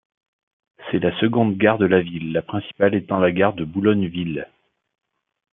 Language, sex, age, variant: French, male, 40-49, Français de métropole